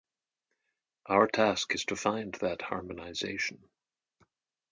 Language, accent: English, United States English; England English